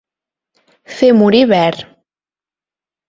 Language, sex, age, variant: Catalan, female, 19-29, Central